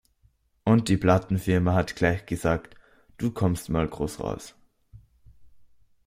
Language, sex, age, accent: German, male, under 19, Österreichisches Deutsch